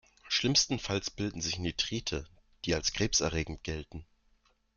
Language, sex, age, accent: German, male, 19-29, Deutschland Deutsch